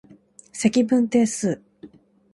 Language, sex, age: Japanese, female, 19-29